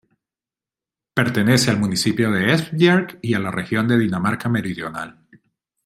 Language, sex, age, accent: Spanish, male, 40-49, Caribe: Cuba, Venezuela, Puerto Rico, República Dominicana, Panamá, Colombia caribeña, México caribeño, Costa del golfo de México